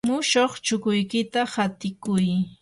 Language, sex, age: Yanahuanca Pasco Quechua, female, 30-39